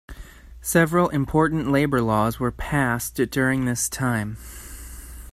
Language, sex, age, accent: English, male, 19-29, United States English